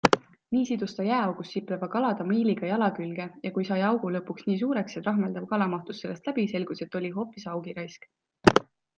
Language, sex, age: Estonian, female, 19-29